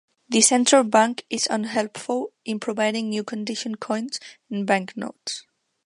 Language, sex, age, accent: English, female, under 19, United States English